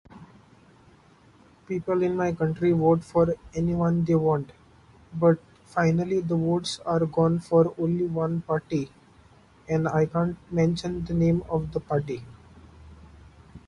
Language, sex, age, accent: English, male, 19-29, India and South Asia (India, Pakistan, Sri Lanka)